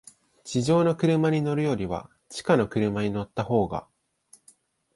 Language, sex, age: Japanese, male, 19-29